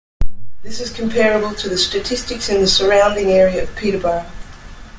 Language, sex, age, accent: English, female, 50-59, Australian English